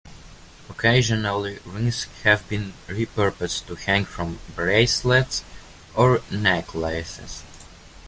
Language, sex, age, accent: English, male, 19-29, United States English